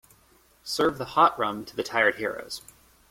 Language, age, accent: English, 19-29, United States English